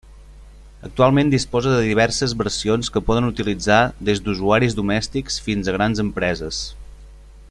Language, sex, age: Catalan, male, 30-39